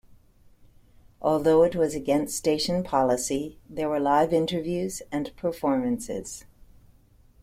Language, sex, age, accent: English, female, 60-69, United States English